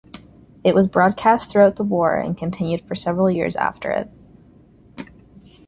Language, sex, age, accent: English, female, 19-29, Canadian English